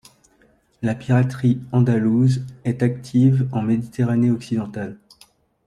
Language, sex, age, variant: French, male, 30-39, Français de métropole